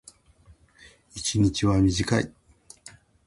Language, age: Japanese, 60-69